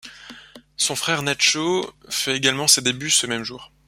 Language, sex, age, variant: French, male, 30-39, Français de métropole